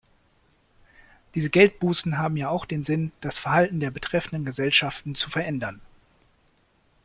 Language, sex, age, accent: German, male, 19-29, Deutschland Deutsch